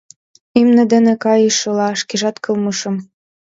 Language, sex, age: Mari, female, 19-29